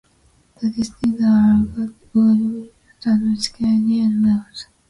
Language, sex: English, female